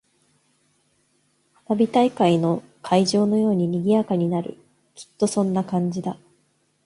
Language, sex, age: Japanese, female, 30-39